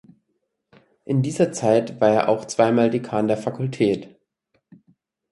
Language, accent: German, Deutschland Deutsch